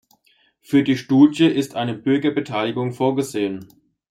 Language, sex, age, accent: German, male, 30-39, Deutschland Deutsch